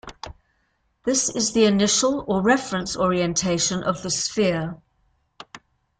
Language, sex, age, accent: English, female, 70-79, England English